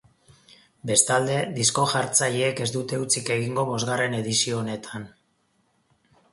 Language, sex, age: Basque, male, 50-59